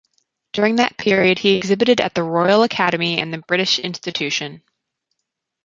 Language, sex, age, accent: English, female, 30-39, United States English